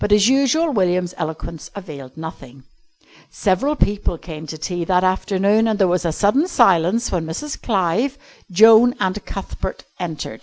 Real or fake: real